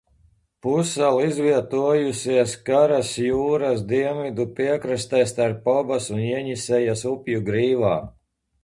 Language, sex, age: Latvian, male, 40-49